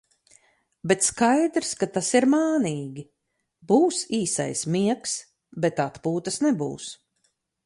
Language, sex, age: Latvian, female, 50-59